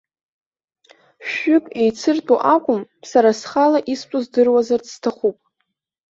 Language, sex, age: Abkhazian, female, under 19